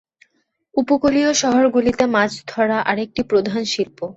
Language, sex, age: Bengali, female, 19-29